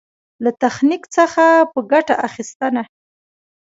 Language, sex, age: Pashto, female, 19-29